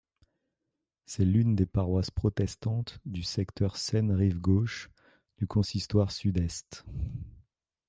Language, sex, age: French, male, 40-49